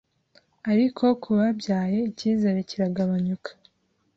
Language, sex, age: Kinyarwanda, female, 19-29